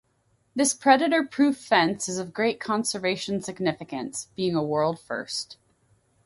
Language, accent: English, United States English